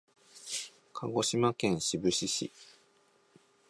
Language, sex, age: Japanese, male, 19-29